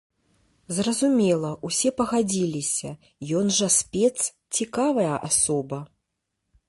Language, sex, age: Belarusian, female, 40-49